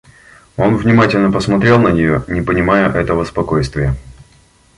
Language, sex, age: Russian, male, 30-39